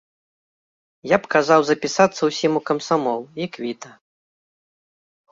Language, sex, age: Belarusian, male, 30-39